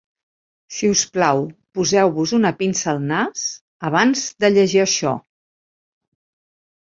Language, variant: Catalan, Central